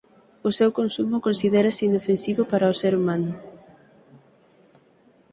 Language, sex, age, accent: Galician, female, 19-29, Atlántico (seseo e gheada); Normativo (estándar)